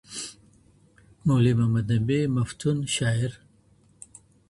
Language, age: Pashto, 60-69